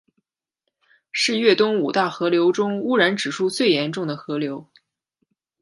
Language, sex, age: Chinese, female, 19-29